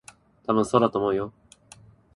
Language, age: Japanese, 19-29